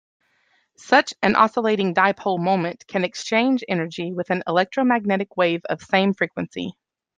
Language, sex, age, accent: English, female, 40-49, United States English